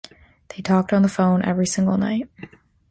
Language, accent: English, United States English